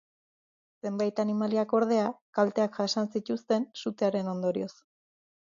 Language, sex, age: Basque, female, 30-39